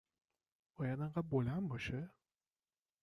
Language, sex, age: Persian, male, 30-39